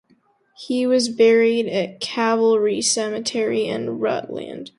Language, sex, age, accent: English, female, under 19, United States English